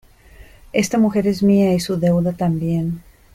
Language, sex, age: Spanish, female, 50-59